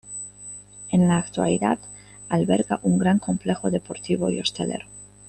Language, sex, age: Spanish, female, 30-39